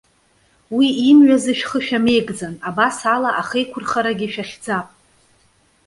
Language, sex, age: Abkhazian, female, 30-39